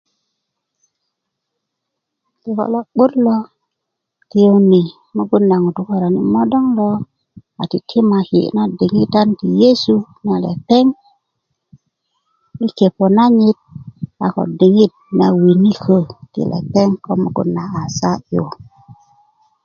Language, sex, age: Kuku, female, 40-49